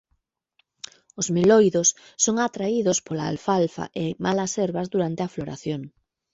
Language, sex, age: Galician, female, 30-39